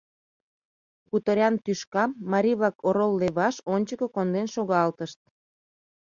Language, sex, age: Mari, female, 30-39